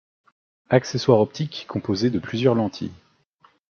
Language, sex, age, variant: French, male, 19-29, Français de métropole